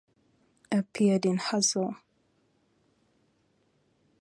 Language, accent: English, Southern African (South Africa, Zimbabwe, Namibia)